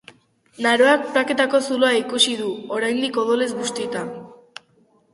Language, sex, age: Basque, female, under 19